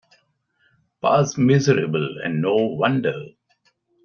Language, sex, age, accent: English, male, 60-69, India and South Asia (India, Pakistan, Sri Lanka)